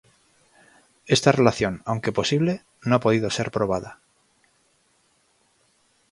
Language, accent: Spanish, España: Norte peninsular (Asturias, Castilla y León, Cantabria, País Vasco, Navarra, Aragón, La Rioja, Guadalajara, Cuenca)